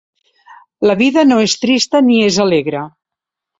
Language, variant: Catalan, Central